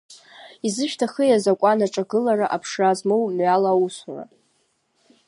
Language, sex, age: Abkhazian, female, 30-39